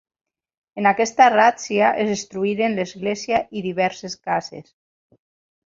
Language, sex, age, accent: Catalan, female, 40-49, valencià